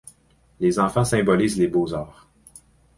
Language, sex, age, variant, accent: French, male, 30-39, Français d'Amérique du Nord, Français du Canada